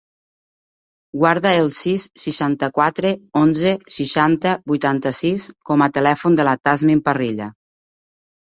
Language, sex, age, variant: Catalan, female, 30-39, Nord-Occidental